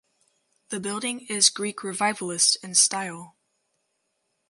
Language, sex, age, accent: English, female, under 19, United States English